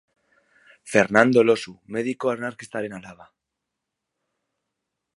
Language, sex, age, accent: Basque, male, 19-29, Mendebalekoa (Araba, Bizkaia, Gipuzkoako mendebaleko herri batzuk)